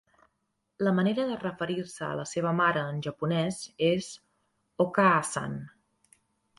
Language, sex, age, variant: Catalan, female, 30-39, Central